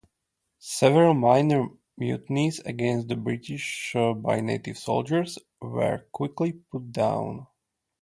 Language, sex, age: English, male, 30-39